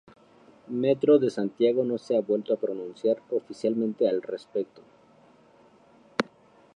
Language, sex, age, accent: Spanish, male, 19-29, México